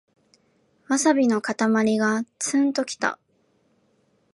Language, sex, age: Japanese, female, 19-29